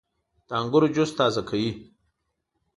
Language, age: Pashto, 40-49